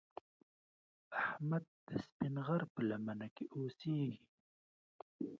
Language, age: Pashto, 19-29